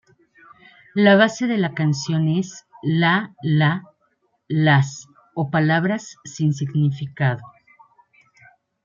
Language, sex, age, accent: Spanish, female, 50-59, México